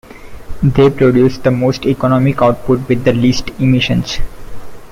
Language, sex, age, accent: English, male, 19-29, India and South Asia (India, Pakistan, Sri Lanka)